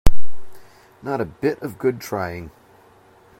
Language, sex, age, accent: English, male, 40-49, United States English